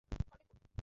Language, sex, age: Bengali, male, 19-29